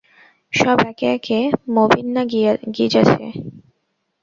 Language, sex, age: Bengali, female, 19-29